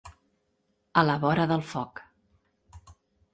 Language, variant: Catalan, Central